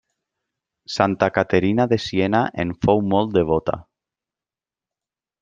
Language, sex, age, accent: Catalan, male, 30-39, valencià